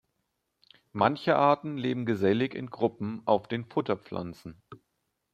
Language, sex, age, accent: German, male, 19-29, Deutschland Deutsch